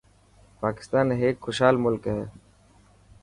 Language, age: Dhatki, 30-39